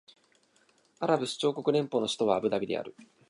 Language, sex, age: Japanese, male, 19-29